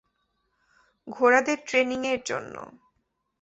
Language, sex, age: Bengali, female, 19-29